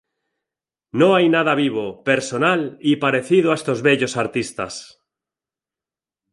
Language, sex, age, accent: Spanish, male, 40-49, España: Centro-Sur peninsular (Madrid, Toledo, Castilla-La Mancha)